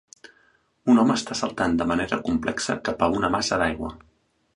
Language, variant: Catalan, Central